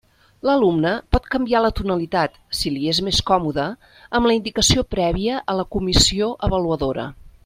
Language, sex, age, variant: Catalan, female, 50-59, Central